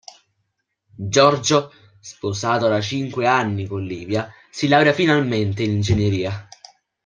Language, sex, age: Italian, male, 19-29